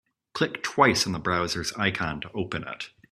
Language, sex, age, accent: English, male, 19-29, United States English